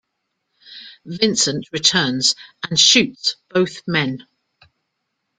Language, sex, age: English, female, 50-59